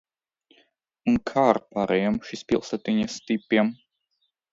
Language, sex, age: Latvian, male, 19-29